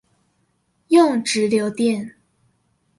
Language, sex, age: Chinese, female, under 19